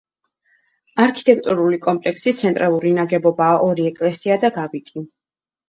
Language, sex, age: Georgian, female, under 19